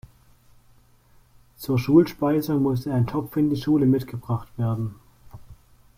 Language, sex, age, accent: German, male, 19-29, Deutschland Deutsch